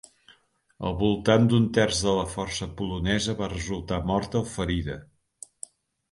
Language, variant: Catalan, Central